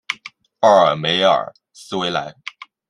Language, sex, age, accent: Chinese, male, 19-29, 出生地：江苏省